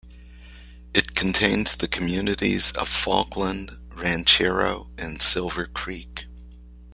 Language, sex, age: English, male, 50-59